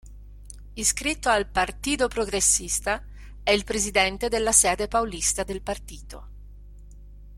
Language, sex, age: Italian, female, 50-59